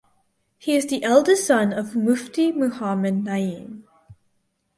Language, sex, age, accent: English, female, under 19, United States English